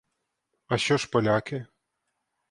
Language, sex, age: Ukrainian, male, 30-39